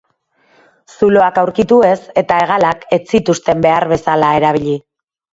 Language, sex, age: Basque, female, 30-39